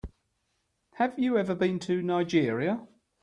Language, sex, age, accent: English, male, 60-69, England English